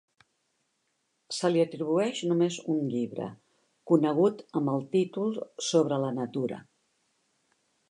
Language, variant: Catalan, Central